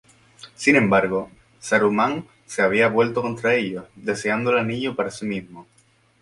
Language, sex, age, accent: Spanish, male, 19-29, España: Islas Canarias